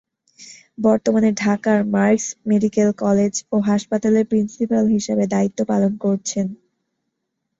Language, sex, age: Bengali, female, under 19